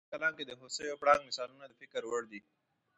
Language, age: Pashto, 19-29